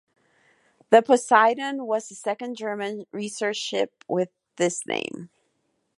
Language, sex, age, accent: English, male, under 19, United States English